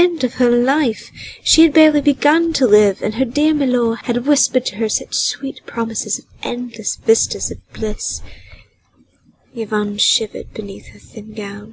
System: none